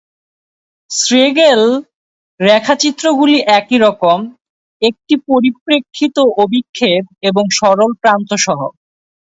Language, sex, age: Bengali, male, 19-29